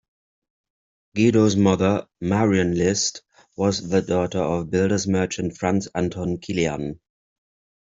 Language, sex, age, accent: English, male, 40-49, England English